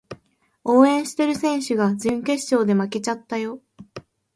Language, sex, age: Japanese, female, 19-29